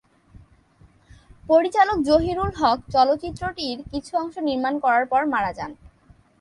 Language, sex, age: Bengali, female, 19-29